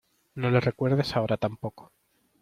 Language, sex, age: Spanish, male, 19-29